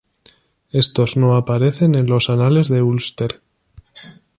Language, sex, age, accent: Spanish, male, 19-29, España: Norte peninsular (Asturias, Castilla y León, Cantabria, País Vasco, Navarra, Aragón, La Rioja, Guadalajara, Cuenca)